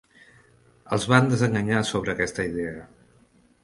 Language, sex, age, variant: Catalan, male, 50-59, Central